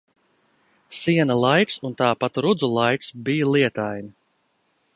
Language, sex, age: Latvian, male, 30-39